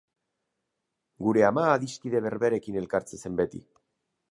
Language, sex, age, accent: Basque, male, 30-39, Mendebalekoa (Araba, Bizkaia, Gipuzkoako mendebaleko herri batzuk)